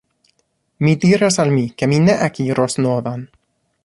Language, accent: Esperanto, Internacia